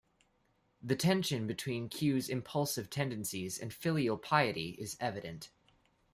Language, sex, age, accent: English, male, 19-29, Canadian English